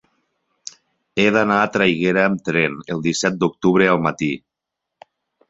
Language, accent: Catalan, Lleidatà